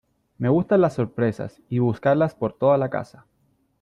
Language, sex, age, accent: Spanish, male, 30-39, Chileno: Chile, Cuyo